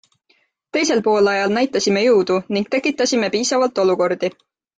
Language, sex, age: Estonian, female, 19-29